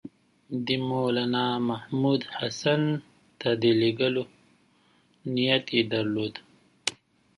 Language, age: Pashto, 30-39